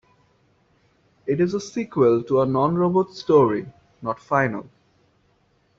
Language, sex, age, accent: English, male, 19-29, India and South Asia (India, Pakistan, Sri Lanka)